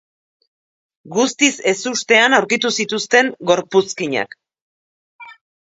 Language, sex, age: Basque, female, 40-49